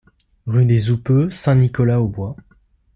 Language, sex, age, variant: French, male, 19-29, Français de métropole